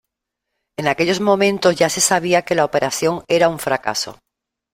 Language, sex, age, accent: Spanish, female, 50-59, España: Sur peninsular (Andalucia, Extremadura, Murcia)